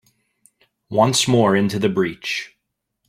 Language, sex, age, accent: English, male, 30-39, United States English